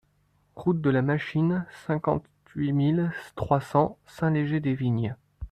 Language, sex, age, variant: French, male, 19-29, Français de métropole